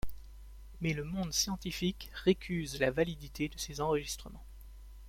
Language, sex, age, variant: French, male, 19-29, Français de métropole